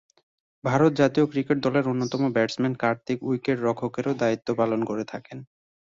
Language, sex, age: Bengali, male, 19-29